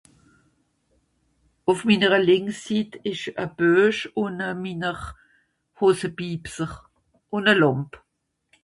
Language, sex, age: Swiss German, female, 60-69